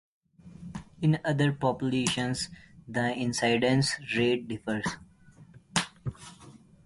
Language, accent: English, India and South Asia (India, Pakistan, Sri Lanka)